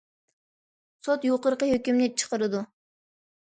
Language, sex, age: Uyghur, female, under 19